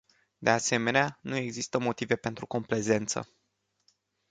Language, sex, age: Romanian, male, 19-29